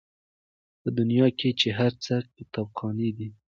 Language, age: Pashto, 19-29